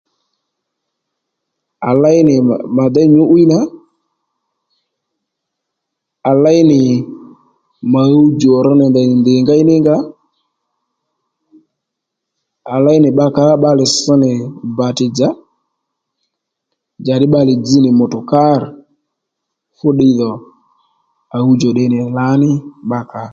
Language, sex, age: Lendu, male, 30-39